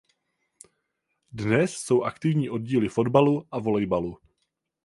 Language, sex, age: Czech, male, 19-29